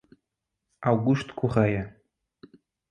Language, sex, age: Portuguese, male, 30-39